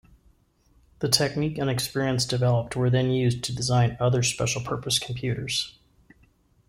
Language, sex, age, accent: English, male, 40-49, United States English